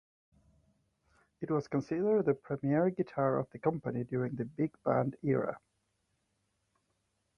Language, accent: English, Canadian English